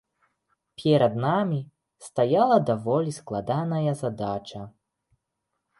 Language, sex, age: Belarusian, male, 19-29